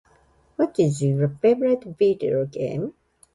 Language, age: English, 60-69